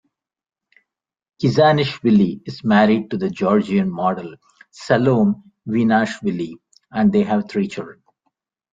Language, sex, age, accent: English, male, 40-49, India and South Asia (India, Pakistan, Sri Lanka)